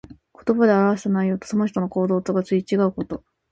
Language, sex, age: Japanese, female, 19-29